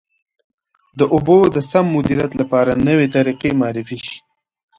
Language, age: Pashto, 19-29